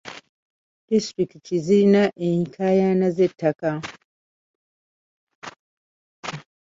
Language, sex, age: Ganda, female, 50-59